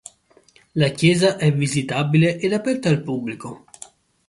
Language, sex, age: Italian, male, 19-29